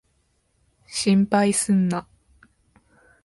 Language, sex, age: Japanese, female, 19-29